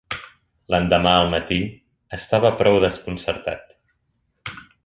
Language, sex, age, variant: Catalan, male, 30-39, Central